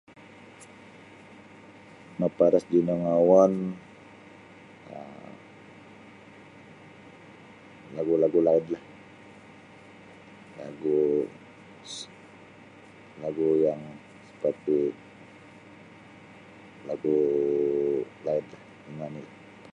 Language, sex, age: Sabah Bisaya, male, 40-49